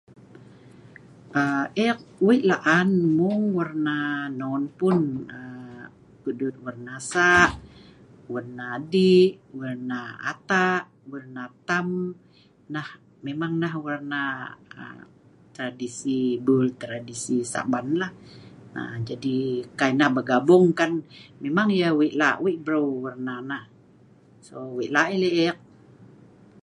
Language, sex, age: Sa'ban, female, 50-59